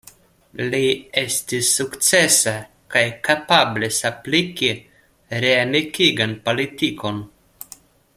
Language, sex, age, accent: Esperanto, male, 19-29, Internacia